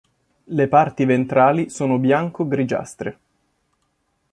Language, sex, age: Italian, male, 19-29